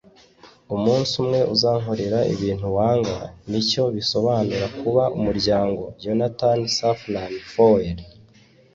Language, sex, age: Kinyarwanda, male, 19-29